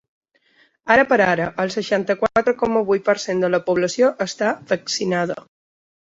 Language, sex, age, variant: Catalan, female, 40-49, Balear